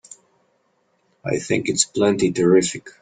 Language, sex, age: English, male, 19-29